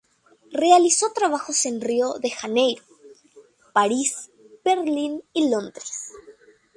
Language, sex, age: Spanish, female, 19-29